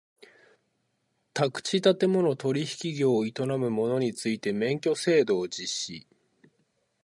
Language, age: Japanese, 30-39